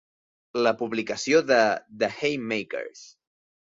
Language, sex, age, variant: Catalan, male, 19-29, Central